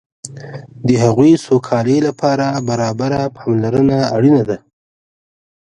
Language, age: Pashto, 19-29